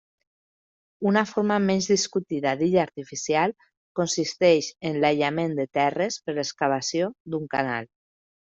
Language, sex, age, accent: Catalan, female, 30-39, valencià